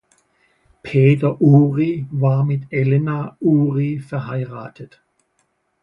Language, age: German, 70-79